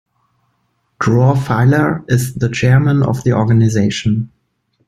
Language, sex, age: English, male, 19-29